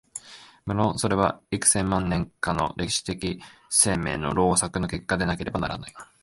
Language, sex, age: Japanese, male, 19-29